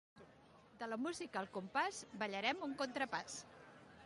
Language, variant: Catalan, Central